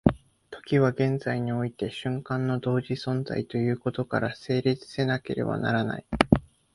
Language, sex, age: Japanese, male, 19-29